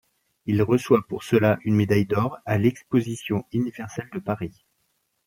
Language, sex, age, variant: French, male, 40-49, Français de métropole